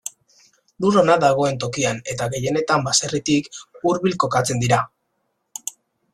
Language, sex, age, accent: Basque, male, under 19, Erdialdekoa edo Nafarra (Gipuzkoa, Nafarroa)